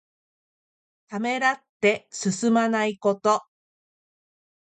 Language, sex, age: Japanese, female, 40-49